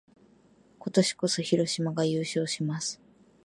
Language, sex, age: Japanese, female, 19-29